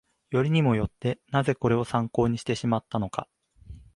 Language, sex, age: Japanese, male, 19-29